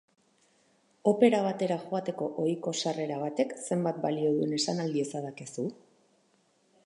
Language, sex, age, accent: Basque, female, 30-39, Mendebalekoa (Araba, Bizkaia, Gipuzkoako mendebaleko herri batzuk)